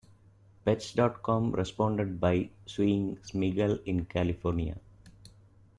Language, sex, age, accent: English, male, 40-49, England English